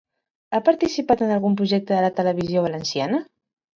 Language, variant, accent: Catalan, Central, central